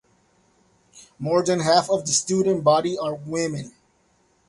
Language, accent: English, United States English